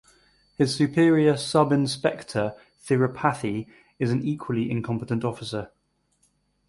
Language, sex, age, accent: English, male, 19-29, England English